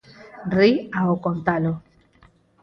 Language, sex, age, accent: Galician, female, 40-49, Normativo (estándar)